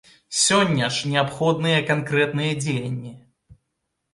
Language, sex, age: Belarusian, male, 19-29